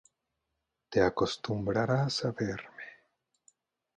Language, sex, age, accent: Spanish, male, 40-49, México